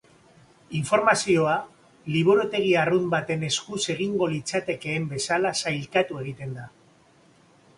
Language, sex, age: Basque, male, 50-59